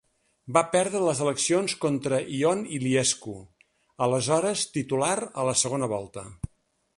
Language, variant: Catalan, Central